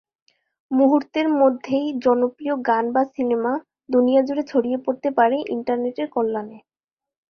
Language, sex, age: Bengali, female, 19-29